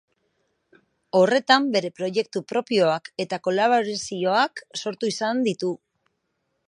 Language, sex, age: Basque, female, 40-49